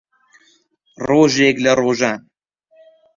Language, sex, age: Central Kurdish, male, 19-29